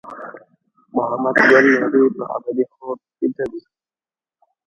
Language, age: Pashto, under 19